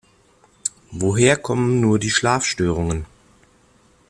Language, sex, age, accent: German, male, 40-49, Deutschland Deutsch